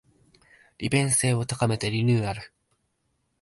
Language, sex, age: Japanese, male, 19-29